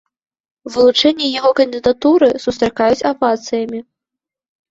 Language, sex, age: Belarusian, female, 19-29